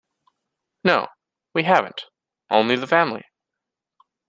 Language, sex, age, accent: English, male, 19-29, Canadian English